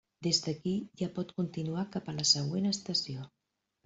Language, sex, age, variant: Catalan, female, 50-59, Central